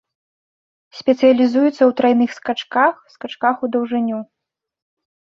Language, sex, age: Belarusian, female, 19-29